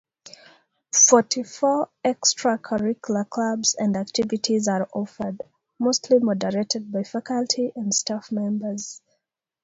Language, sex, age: English, female, 19-29